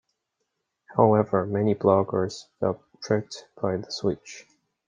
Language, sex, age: English, male, 19-29